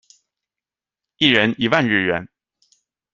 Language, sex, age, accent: Chinese, male, 30-39, 出生地：浙江省